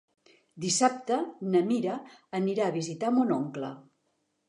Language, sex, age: Catalan, female, 60-69